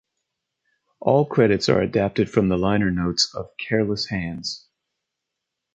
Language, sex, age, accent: English, male, 40-49, United States English